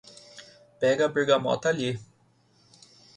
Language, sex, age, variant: Portuguese, male, 19-29, Portuguese (Brasil)